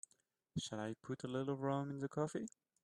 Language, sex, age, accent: English, male, 19-29, England English